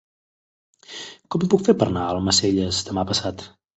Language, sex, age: Catalan, male, 30-39